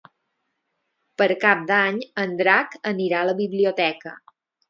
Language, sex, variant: Catalan, female, Balear